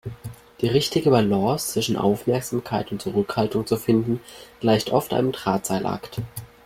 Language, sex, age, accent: German, male, under 19, Deutschland Deutsch